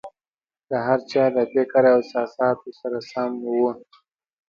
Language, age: Pashto, 30-39